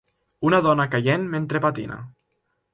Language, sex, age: Catalan, male, under 19